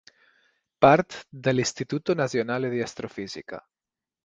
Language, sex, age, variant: Catalan, male, 30-39, Central